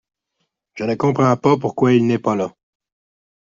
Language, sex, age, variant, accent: French, male, 30-39, Français d'Amérique du Nord, Français du Canada